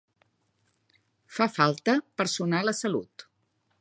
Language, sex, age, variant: Catalan, female, 50-59, Central